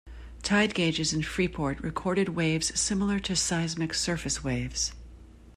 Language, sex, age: English, female, 50-59